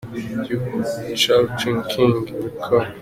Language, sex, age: Kinyarwanda, male, 19-29